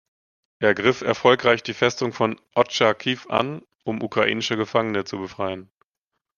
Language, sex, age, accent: German, male, 30-39, Deutschland Deutsch